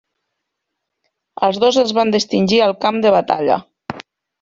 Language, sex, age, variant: Catalan, female, 40-49, Nord-Occidental